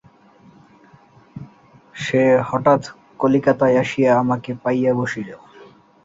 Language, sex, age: Bengali, male, 19-29